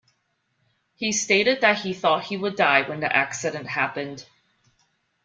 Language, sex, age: English, female, 40-49